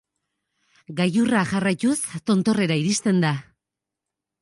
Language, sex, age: Basque, female, 30-39